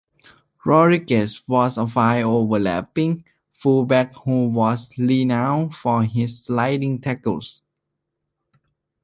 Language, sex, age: English, male, 19-29